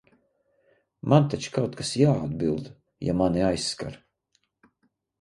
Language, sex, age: Latvian, male, 50-59